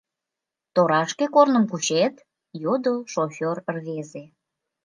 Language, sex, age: Mari, female, 19-29